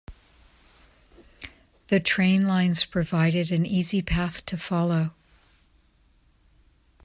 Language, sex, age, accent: English, female, 60-69, United States English